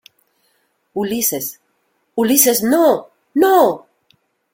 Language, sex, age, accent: Spanish, female, 40-49, América central